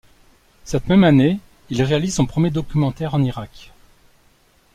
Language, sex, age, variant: French, male, 40-49, Français de métropole